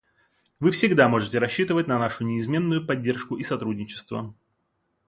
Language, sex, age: Russian, male, 30-39